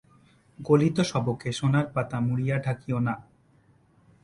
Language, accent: Bengali, Native